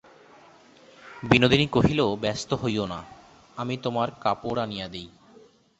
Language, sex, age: Bengali, male, 30-39